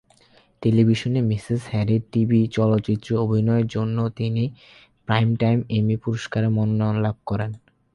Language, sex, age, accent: Bengali, male, 19-29, Bengali; Bangla